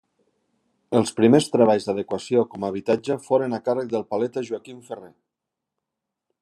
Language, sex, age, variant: Catalan, male, 40-49, Central